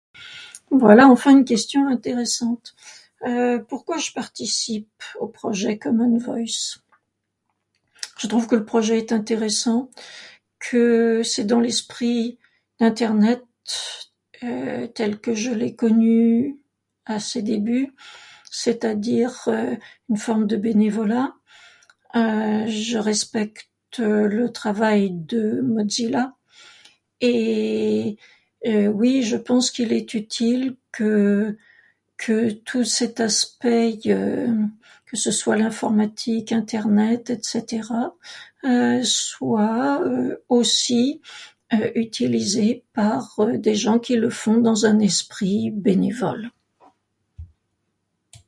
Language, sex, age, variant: French, female, 70-79, Français de métropole